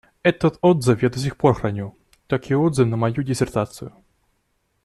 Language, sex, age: Russian, male, 19-29